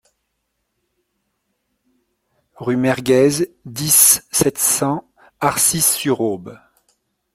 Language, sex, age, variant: French, male, 40-49, Français de métropole